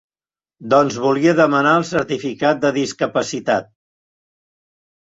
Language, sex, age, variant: Catalan, male, 70-79, Central